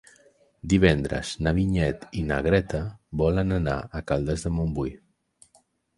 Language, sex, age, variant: Catalan, male, 40-49, Central